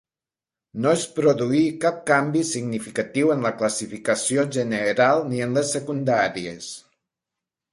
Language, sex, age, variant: Catalan, male, 40-49, Nord-Occidental